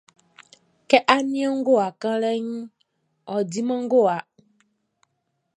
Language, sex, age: Baoulé, female, 19-29